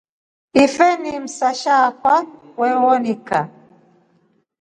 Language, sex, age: Rombo, female, 40-49